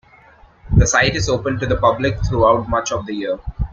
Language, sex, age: English, male, 19-29